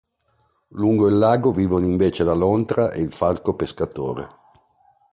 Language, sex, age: Italian, male, 50-59